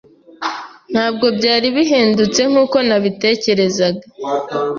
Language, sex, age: Kinyarwanda, female, 19-29